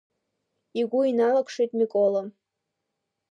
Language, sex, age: Abkhazian, female, under 19